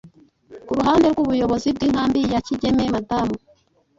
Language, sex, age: Kinyarwanda, female, 30-39